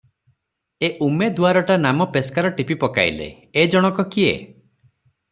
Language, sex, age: Odia, male, 30-39